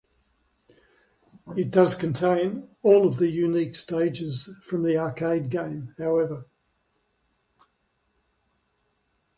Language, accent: English, Australian English